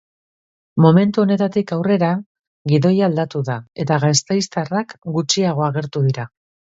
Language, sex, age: Basque, female, 40-49